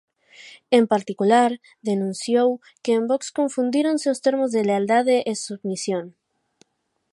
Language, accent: Galician, Normativo (estándar)